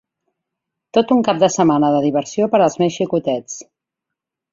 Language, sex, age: Catalan, female, 40-49